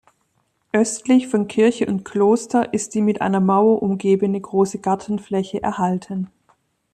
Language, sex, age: German, female, 40-49